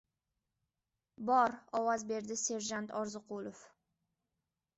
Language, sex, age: Uzbek, female, under 19